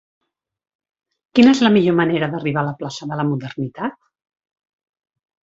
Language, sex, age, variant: Catalan, female, 50-59, Central